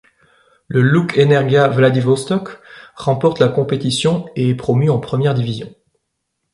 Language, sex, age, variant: French, male, 30-39, Français de métropole